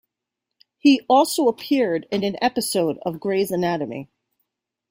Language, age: English, 30-39